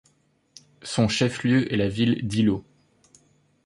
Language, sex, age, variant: French, male, 19-29, Français de métropole